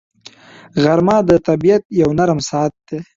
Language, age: Pashto, 19-29